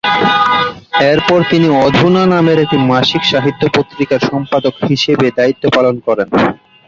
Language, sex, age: Bengali, male, 30-39